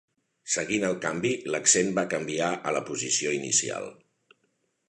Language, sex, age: Catalan, male, 60-69